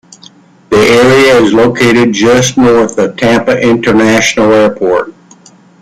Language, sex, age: English, male, 60-69